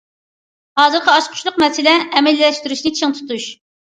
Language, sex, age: Uyghur, female, 40-49